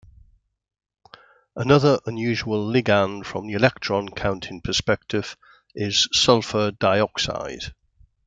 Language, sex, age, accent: English, male, 60-69, England English